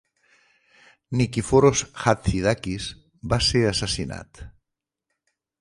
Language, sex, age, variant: Catalan, male, 60-69, Nord-Occidental